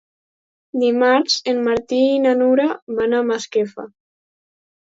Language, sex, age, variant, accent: Catalan, female, under 19, Alacantí, valencià